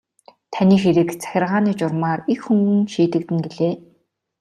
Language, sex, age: Mongolian, female, 19-29